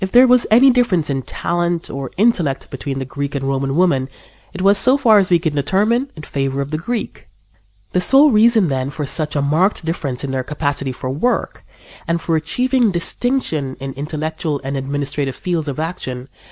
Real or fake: real